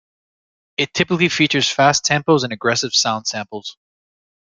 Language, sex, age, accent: English, male, 19-29, United States English